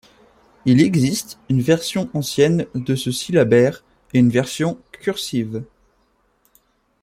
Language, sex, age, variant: French, male, under 19, Français de métropole